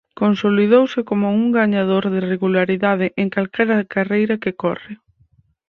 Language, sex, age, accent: Galician, female, 30-39, Oriental (común en zona oriental)